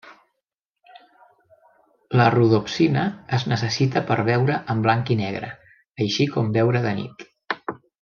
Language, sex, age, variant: Catalan, male, 30-39, Central